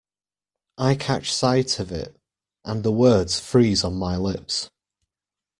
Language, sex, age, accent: English, male, 30-39, England English